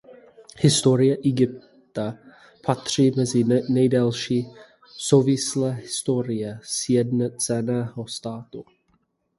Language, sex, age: Czech, male, 19-29